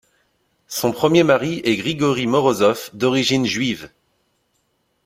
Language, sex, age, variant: French, male, 30-39, Français de métropole